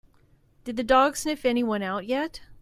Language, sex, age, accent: English, female, 50-59, United States English